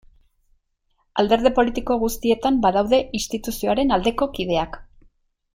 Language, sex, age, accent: Basque, female, 40-49, Erdialdekoa edo Nafarra (Gipuzkoa, Nafarroa)